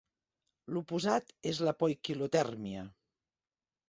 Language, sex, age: Catalan, female, 50-59